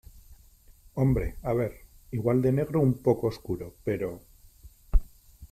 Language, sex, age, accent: Spanish, male, 30-39, España: Norte peninsular (Asturias, Castilla y León, Cantabria, País Vasco, Navarra, Aragón, La Rioja, Guadalajara, Cuenca)